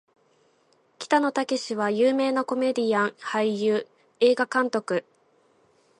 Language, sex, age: Japanese, female, 19-29